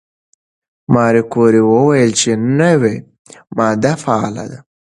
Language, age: Pashto, under 19